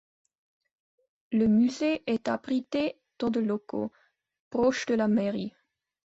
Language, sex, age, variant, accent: French, female, 19-29, Français d'Europe, Français de Suisse